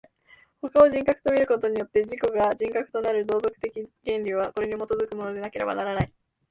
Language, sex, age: Japanese, female, 19-29